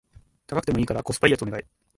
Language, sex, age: Japanese, male, under 19